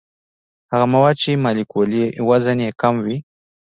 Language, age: Pashto, 19-29